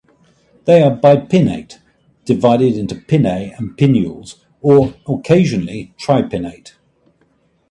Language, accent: English, England English